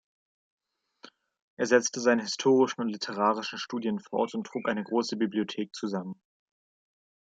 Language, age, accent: German, 19-29, Deutschland Deutsch